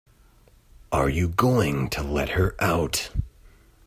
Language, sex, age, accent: English, male, 19-29, United States English